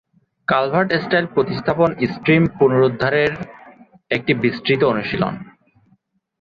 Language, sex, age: Bengali, male, 19-29